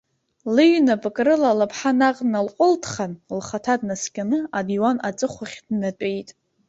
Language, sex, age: Abkhazian, female, under 19